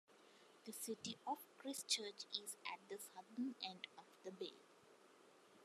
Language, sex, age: English, female, 19-29